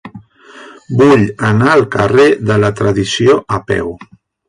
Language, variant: Catalan, Central